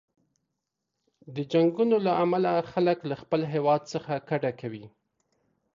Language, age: Pashto, 30-39